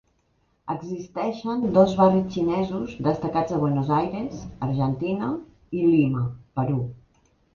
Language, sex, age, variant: Catalan, female, 50-59, Central